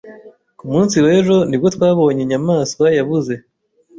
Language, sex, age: Kinyarwanda, male, 30-39